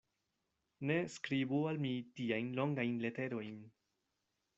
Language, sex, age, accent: Esperanto, male, 19-29, Internacia